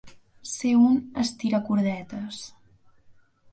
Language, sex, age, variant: Catalan, female, under 19, Central